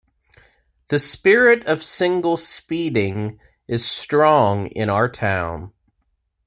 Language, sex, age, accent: English, male, 40-49, United States English